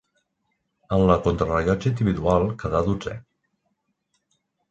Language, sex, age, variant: Catalan, male, 30-39, Septentrional